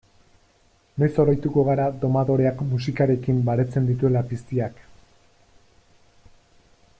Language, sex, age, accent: Basque, male, 30-39, Erdialdekoa edo Nafarra (Gipuzkoa, Nafarroa)